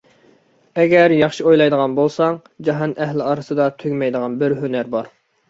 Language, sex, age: Uyghur, male, 19-29